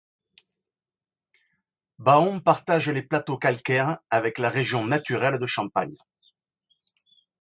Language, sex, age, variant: French, male, 40-49, Français de métropole